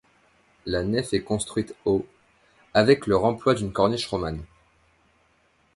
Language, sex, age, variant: French, male, 19-29, Français de métropole